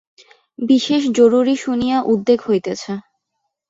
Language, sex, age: Bengali, female, 19-29